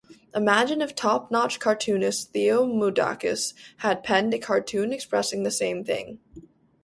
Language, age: English, 19-29